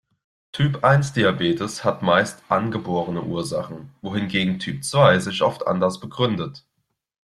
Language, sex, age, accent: German, male, 19-29, Deutschland Deutsch